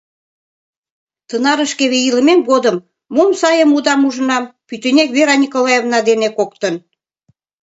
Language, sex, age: Mari, female, 19-29